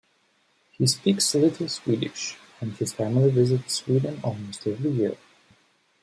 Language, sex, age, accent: English, male, 30-39, United States English